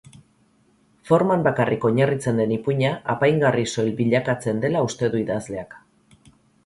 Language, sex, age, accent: Basque, female, 40-49, Erdialdekoa edo Nafarra (Gipuzkoa, Nafarroa)